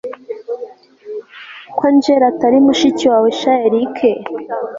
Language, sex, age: Kinyarwanda, female, 19-29